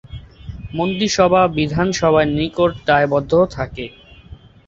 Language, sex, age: Bengali, male, under 19